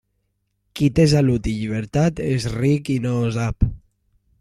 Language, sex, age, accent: Catalan, male, under 19, valencià